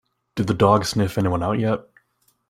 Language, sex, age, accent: English, male, 19-29, United States English